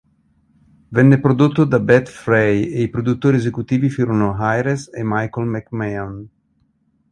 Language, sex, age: Italian, male, 50-59